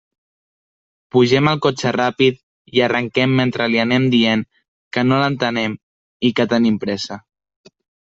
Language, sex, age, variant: Catalan, male, under 19, Central